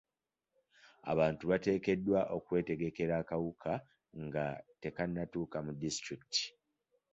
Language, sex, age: Ganda, male, 19-29